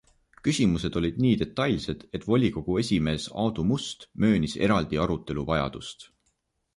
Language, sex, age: Estonian, male, 19-29